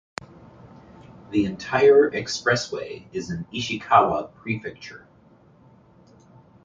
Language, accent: English, United States English